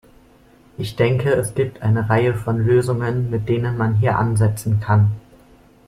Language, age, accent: German, 19-29, Deutschland Deutsch